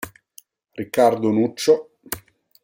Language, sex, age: Italian, male, 30-39